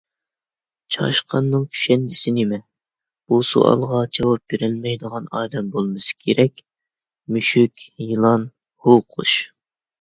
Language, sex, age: Uyghur, male, 19-29